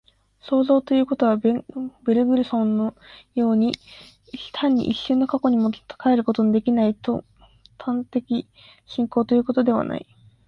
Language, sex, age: Japanese, female, under 19